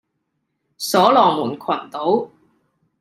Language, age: Cantonese, 19-29